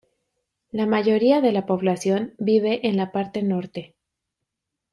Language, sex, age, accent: Spanish, female, 30-39, México